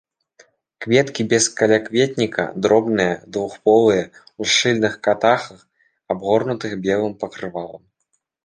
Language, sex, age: Belarusian, male, 19-29